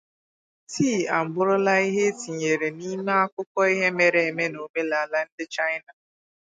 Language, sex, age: Igbo, female, 19-29